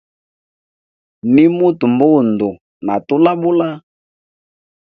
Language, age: Hemba, 19-29